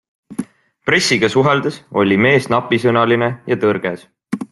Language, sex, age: Estonian, male, 19-29